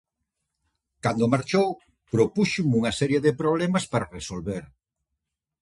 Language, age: Galician, 60-69